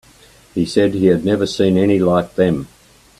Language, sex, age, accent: English, male, 80-89, Australian English